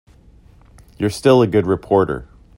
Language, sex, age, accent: English, male, 40-49, United States English